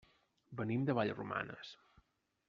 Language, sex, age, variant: Catalan, male, 30-39, Central